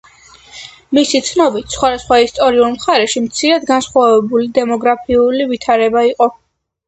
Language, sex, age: Georgian, female, under 19